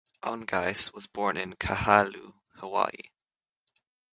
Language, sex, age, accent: English, male, under 19, United States English; Canadian English